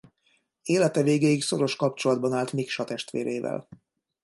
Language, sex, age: Hungarian, male, 50-59